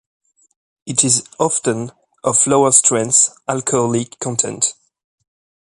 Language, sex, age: English, male, 30-39